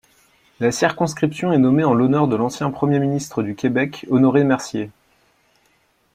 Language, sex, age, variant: French, male, 19-29, Français de métropole